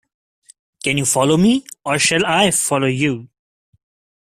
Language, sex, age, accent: English, male, 19-29, India and South Asia (India, Pakistan, Sri Lanka)